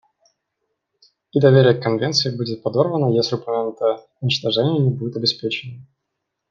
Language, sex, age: Russian, male, 19-29